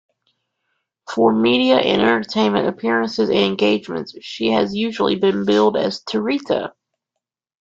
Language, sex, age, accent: English, female, 19-29, United States English